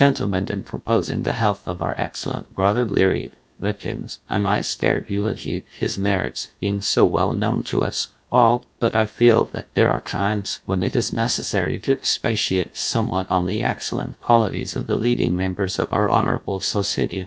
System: TTS, GlowTTS